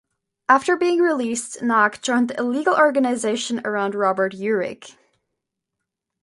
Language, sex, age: English, female, under 19